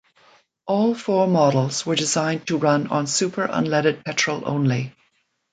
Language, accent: English, Canadian English